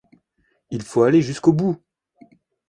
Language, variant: French, Français de métropole